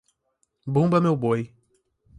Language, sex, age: Portuguese, male, 19-29